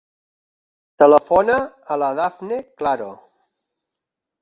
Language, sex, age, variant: Catalan, male, 40-49, Central